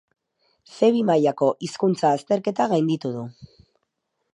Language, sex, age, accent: Basque, female, 30-39, Mendebalekoa (Araba, Bizkaia, Gipuzkoako mendebaleko herri batzuk)